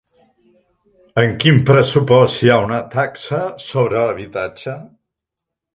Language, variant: Catalan, Central